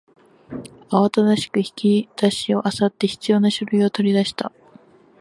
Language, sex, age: Japanese, female, under 19